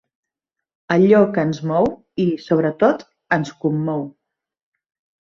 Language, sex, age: Catalan, female, 40-49